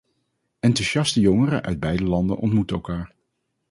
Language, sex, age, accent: Dutch, male, 40-49, Nederlands Nederlands